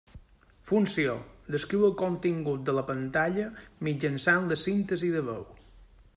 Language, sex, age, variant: Catalan, male, 40-49, Balear